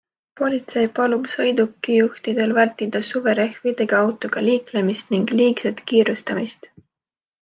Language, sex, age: Estonian, female, 19-29